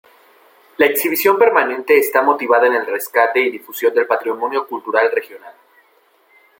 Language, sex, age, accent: Spanish, male, 19-29, México